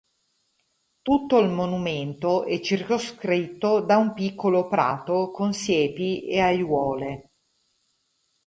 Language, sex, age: Italian, female, 40-49